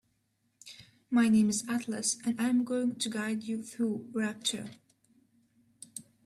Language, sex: English, female